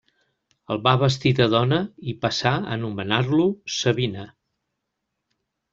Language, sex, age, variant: Catalan, male, 60-69, Central